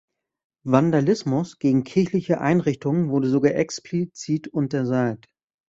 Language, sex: German, male